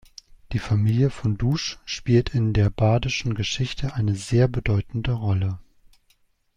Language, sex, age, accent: German, male, 30-39, Deutschland Deutsch